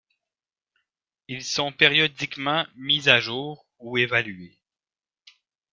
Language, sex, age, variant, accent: French, male, 30-39, Français d'Amérique du Nord, Français du Canada